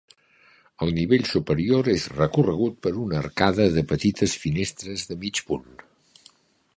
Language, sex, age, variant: Catalan, male, 60-69, Central